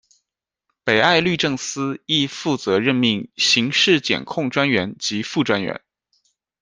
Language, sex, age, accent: Chinese, male, 30-39, 出生地：浙江省